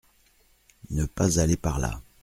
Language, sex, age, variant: French, male, 40-49, Français de métropole